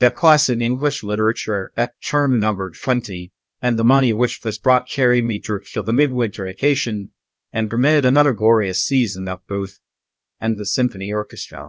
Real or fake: fake